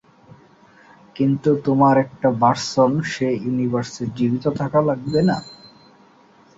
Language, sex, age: Bengali, male, 19-29